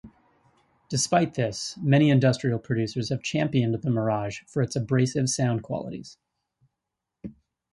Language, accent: English, United States English